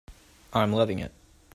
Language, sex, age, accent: English, male, 19-29, United States English